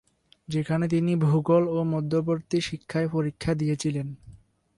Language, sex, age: Bengali, male, 19-29